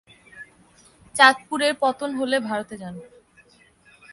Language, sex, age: Bengali, female, under 19